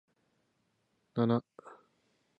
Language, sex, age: Japanese, male, 19-29